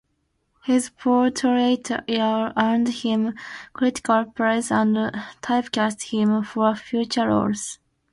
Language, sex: English, female